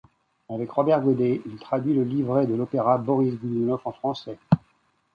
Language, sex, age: French, male, 50-59